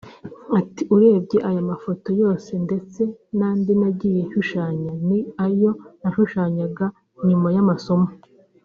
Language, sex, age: Kinyarwanda, female, 19-29